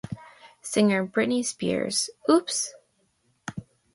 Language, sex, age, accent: English, female, under 19, United States English